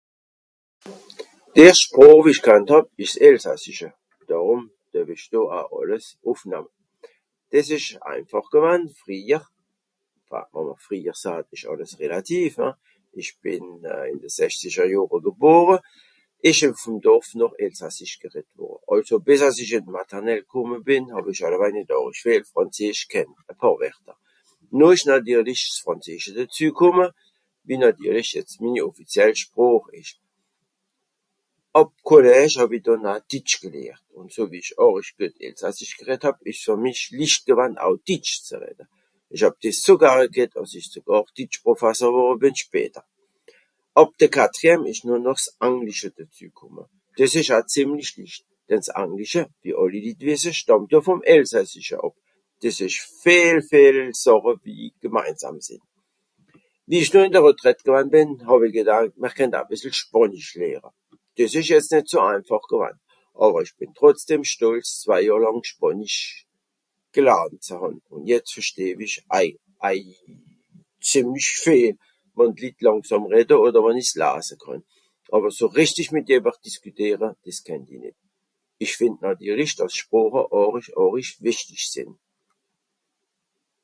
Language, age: Swiss German, 60-69